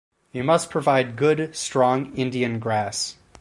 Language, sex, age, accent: English, male, 19-29, United States English